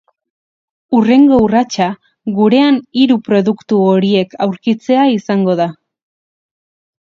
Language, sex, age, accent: Basque, female, 19-29, Erdialdekoa edo Nafarra (Gipuzkoa, Nafarroa)